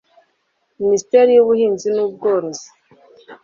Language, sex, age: Kinyarwanda, female, 30-39